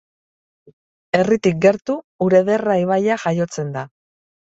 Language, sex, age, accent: Basque, female, 50-59, Mendebalekoa (Araba, Bizkaia, Gipuzkoako mendebaleko herri batzuk)